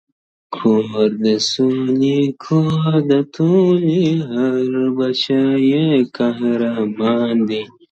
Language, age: Pashto, under 19